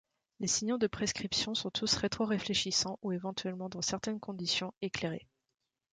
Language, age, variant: French, 30-39, Français de métropole